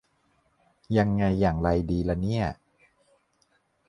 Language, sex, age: Thai, male, 40-49